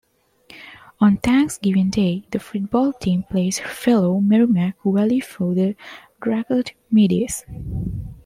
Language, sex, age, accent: English, female, 19-29, India and South Asia (India, Pakistan, Sri Lanka)